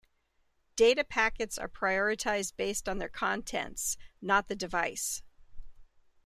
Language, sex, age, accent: English, female, 50-59, United States English